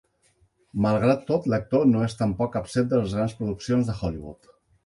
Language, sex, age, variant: Catalan, male, 50-59, Central